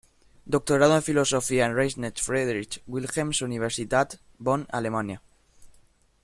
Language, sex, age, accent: Spanish, male, under 19, España: Sur peninsular (Andalucia, Extremadura, Murcia)